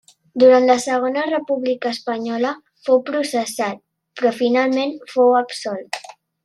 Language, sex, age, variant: Catalan, female, under 19, Central